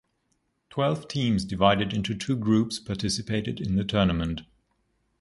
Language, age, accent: English, 19-29, United States English